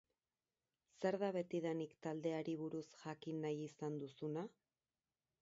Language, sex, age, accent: Basque, female, 30-39, Erdialdekoa edo Nafarra (Gipuzkoa, Nafarroa)